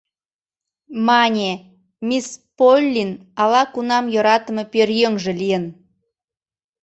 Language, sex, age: Mari, female, 30-39